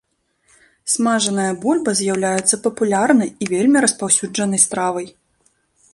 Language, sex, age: Belarusian, female, 19-29